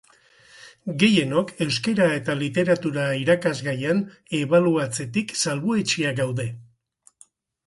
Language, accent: Basque, Mendebalekoa (Araba, Bizkaia, Gipuzkoako mendebaleko herri batzuk)